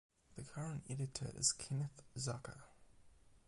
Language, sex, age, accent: English, male, under 19, Australian English; England English; New Zealand English